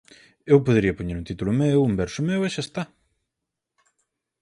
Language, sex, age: Galician, male, 30-39